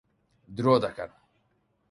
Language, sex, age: Central Kurdish, male, 19-29